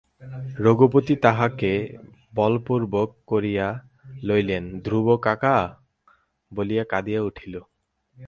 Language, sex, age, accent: Bengali, male, 19-29, প্রমিত; চলিত